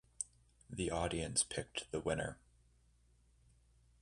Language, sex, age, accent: English, male, 19-29, United States English